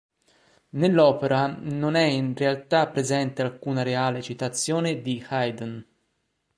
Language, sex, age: Italian, male, 40-49